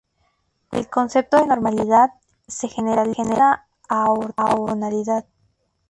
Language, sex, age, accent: Spanish, male, 19-29, México